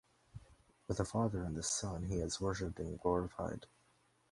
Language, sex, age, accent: English, male, under 19, United States English